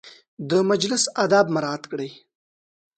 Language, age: Pashto, 19-29